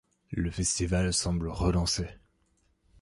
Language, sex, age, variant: French, male, 19-29, Français de métropole